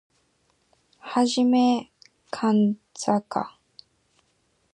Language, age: English, 19-29